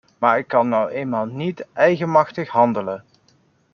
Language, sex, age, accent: Dutch, male, 30-39, Nederlands Nederlands